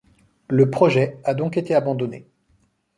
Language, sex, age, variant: French, male, 40-49, Français de métropole